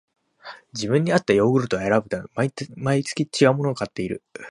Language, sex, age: Japanese, male, 19-29